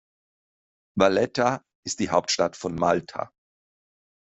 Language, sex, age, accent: German, male, 50-59, Deutschland Deutsch